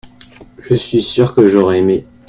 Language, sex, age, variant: French, male, 19-29, Français de métropole